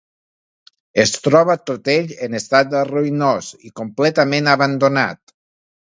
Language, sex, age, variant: Catalan, male, 40-49, Nord-Occidental